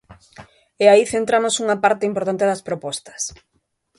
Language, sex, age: Galician, female, 30-39